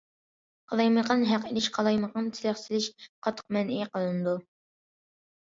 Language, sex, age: Uyghur, female, under 19